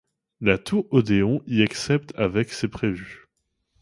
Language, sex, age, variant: French, male, 30-39, Français de métropole